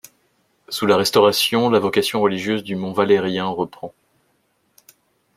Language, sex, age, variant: French, male, 30-39, Français de métropole